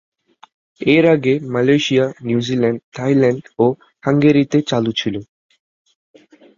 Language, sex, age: Bengali, male, 30-39